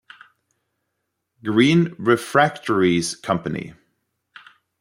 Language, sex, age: English, male, 30-39